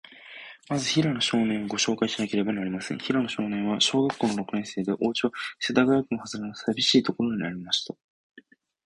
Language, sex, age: Japanese, male, 19-29